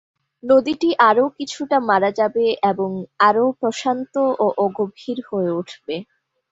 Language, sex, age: Bengali, female, 19-29